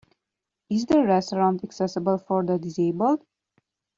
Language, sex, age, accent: English, female, 30-39, United States English